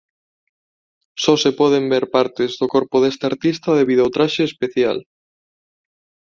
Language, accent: Galician, Neofalante